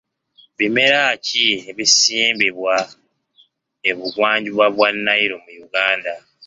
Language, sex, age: Ganda, male, 19-29